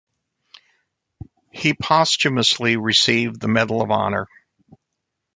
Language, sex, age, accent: English, male, 60-69, United States English